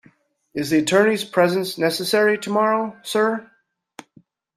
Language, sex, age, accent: English, male, 50-59, United States English